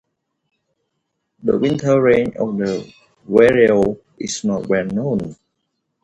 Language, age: English, 30-39